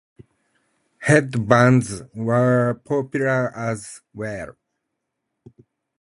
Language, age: English, 40-49